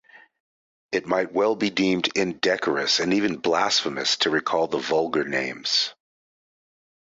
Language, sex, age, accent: English, male, 40-49, United States English